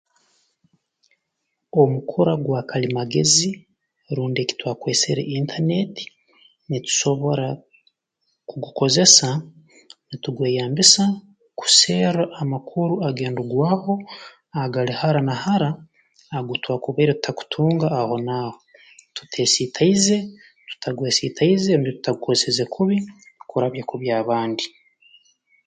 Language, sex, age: Tooro, male, 19-29